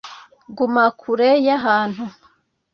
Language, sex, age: Kinyarwanda, female, 19-29